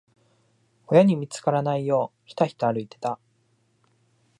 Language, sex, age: Japanese, male, 19-29